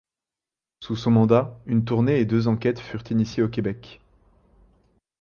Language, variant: French, Français de métropole